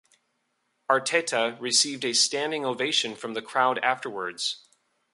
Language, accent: English, United States English